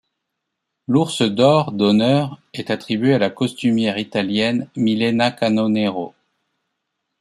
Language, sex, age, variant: French, male, 40-49, Français de métropole